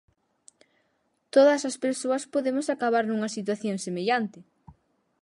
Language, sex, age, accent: Galician, female, under 19, Central (gheada)